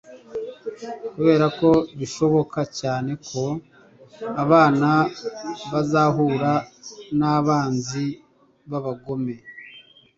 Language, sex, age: Kinyarwanda, female, 19-29